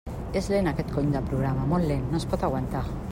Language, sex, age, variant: Catalan, female, 50-59, Central